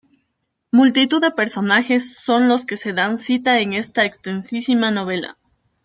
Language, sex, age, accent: Spanish, female, 30-39, América central